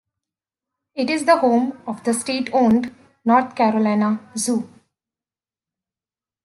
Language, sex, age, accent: English, female, 19-29, United States English